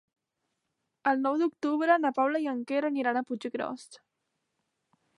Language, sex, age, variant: Catalan, female, 19-29, Central